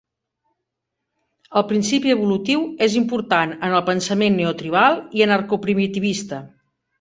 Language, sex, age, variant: Catalan, female, 50-59, Central